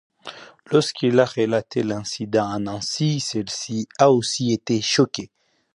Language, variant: French, Français d'Afrique subsaharienne et des îles africaines